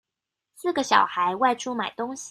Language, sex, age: Chinese, female, 19-29